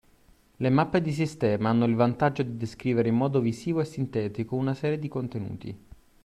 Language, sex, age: Italian, male, 19-29